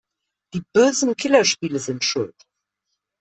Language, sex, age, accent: German, female, 50-59, Deutschland Deutsch